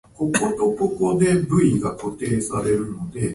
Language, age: Japanese, 19-29